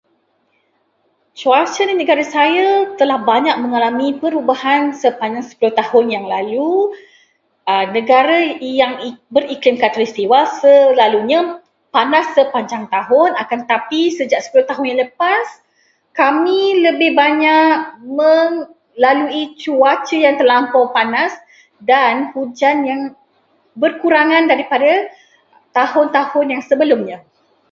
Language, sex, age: Malay, female, 30-39